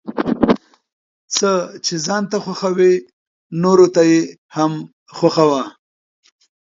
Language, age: Pashto, 50-59